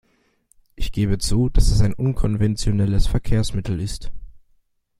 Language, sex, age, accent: German, male, under 19, Deutschland Deutsch